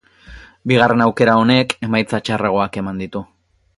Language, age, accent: Basque, 19-29, Erdialdekoa edo Nafarra (Gipuzkoa, Nafarroa)